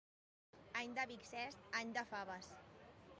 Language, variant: Catalan, Nord-Occidental